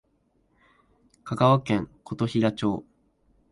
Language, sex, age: Japanese, male, 19-29